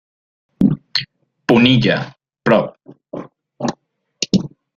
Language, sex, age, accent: Spanish, male, 19-29, Andino-Pacífico: Colombia, Perú, Ecuador, oeste de Bolivia y Venezuela andina